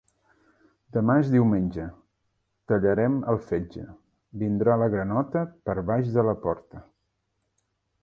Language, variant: Catalan, Central